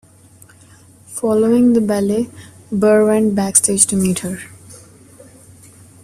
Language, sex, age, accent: English, female, 19-29, India and South Asia (India, Pakistan, Sri Lanka)